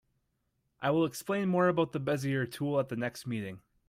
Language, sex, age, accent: English, male, 19-29, United States English